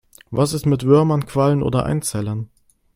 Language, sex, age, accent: German, male, 19-29, Deutschland Deutsch